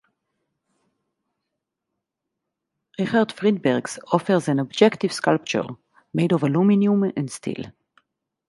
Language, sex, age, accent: English, female, 40-49, Israeli